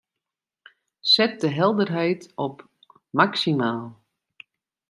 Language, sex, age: Western Frisian, female, 30-39